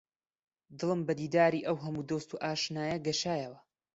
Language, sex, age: Central Kurdish, male, 19-29